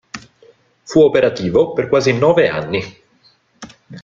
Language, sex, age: Italian, male, 19-29